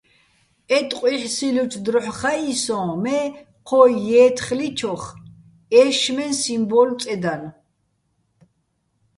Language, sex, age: Bats, female, 60-69